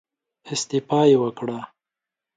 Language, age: Pashto, 19-29